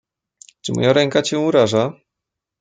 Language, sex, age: Polish, male, 19-29